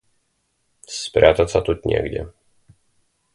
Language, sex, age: Russian, male, 30-39